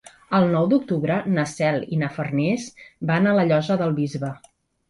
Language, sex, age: Catalan, female, 40-49